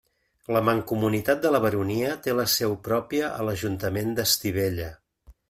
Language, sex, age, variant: Catalan, male, 50-59, Central